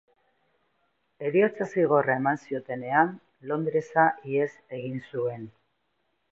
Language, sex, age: Basque, female, 50-59